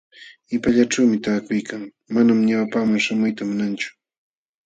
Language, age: Jauja Wanca Quechua, 40-49